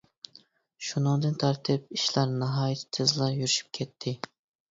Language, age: Uyghur, 30-39